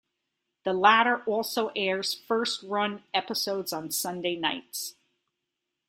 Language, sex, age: English, female, 50-59